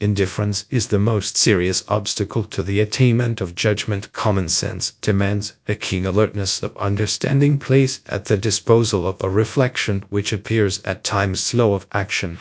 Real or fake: fake